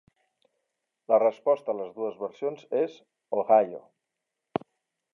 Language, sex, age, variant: Catalan, male, 50-59, Central